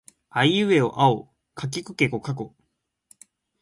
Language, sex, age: Japanese, male, 19-29